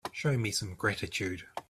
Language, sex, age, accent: English, male, 30-39, New Zealand English